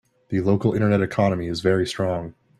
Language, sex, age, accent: English, male, 30-39, United States English